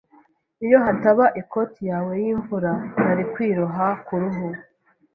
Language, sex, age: Kinyarwanda, female, 19-29